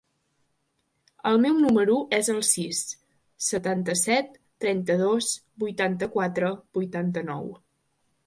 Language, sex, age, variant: Catalan, female, under 19, Central